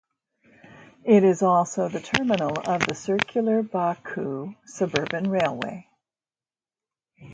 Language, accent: English, United States English